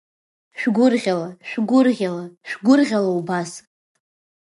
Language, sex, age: Abkhazian, female, 19-29